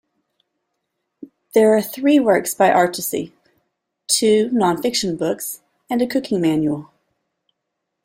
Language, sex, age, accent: English, female, 40-49, United States English